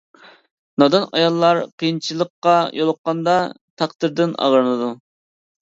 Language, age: Uyghur, 19-29